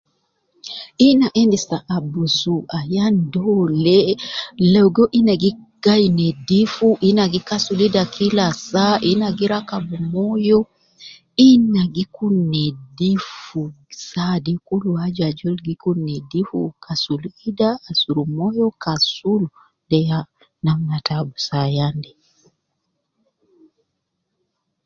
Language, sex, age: Nubi, female, 50-59